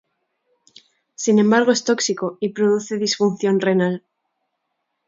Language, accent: Spanish, España: Norte peninsular (Asturias, Castilla y León, Cantabria, País Vasco, Navarra, Aragón, La Rioja, Guadalajara, Cuenca)